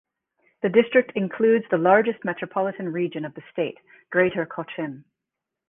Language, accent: English, United States English